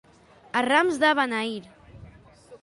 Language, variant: Catalan, Central